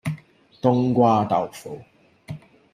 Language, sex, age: Cantonese, male, 30-39